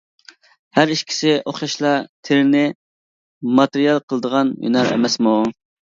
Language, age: Uyghur, 19-29